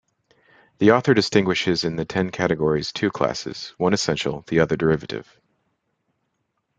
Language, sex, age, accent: English, male, 30-39, United States English